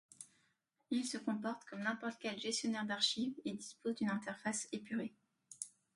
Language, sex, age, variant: French, female, 19-29, Français de métropole